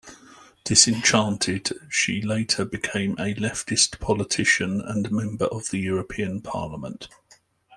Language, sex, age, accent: English, male, 50-59, England English